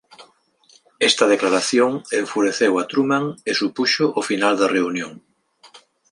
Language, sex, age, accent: Galician, male, 50-59, Normativo (estándar)